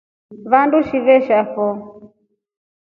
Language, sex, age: Rombo, female, 40-49